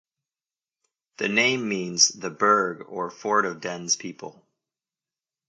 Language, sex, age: English, male, 30-39